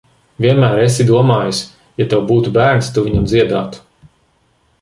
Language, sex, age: Latvian, male, 30-39